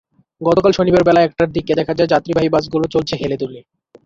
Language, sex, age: Bengali, male, under 19